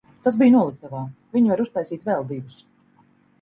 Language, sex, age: Latvian, female, 40-49